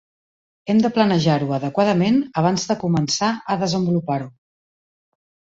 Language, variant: Catalan, Central